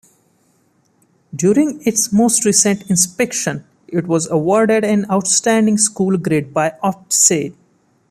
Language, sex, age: English, male, 19-29